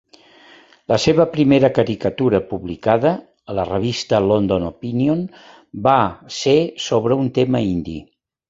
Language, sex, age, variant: Catalan, male, 70-79, Central